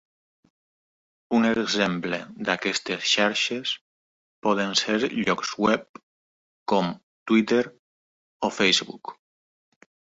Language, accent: Catalan, valencià